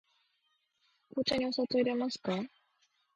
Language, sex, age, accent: Japanese, female, 19-29, 標準語